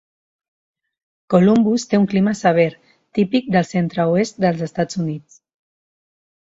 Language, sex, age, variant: Catalan, female, 30-39, Central